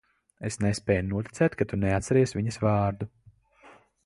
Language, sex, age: Latvian, male, 19-29